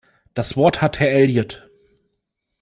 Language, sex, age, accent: German, male, 30-39, Deutschland Deutsch